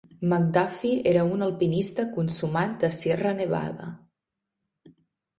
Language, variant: Catalan, Septentrional